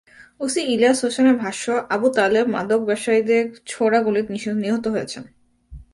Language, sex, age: Bengali, female, 19-29